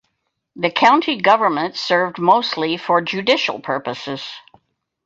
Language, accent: English, United States English